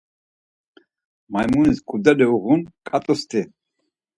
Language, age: Laz, 60-69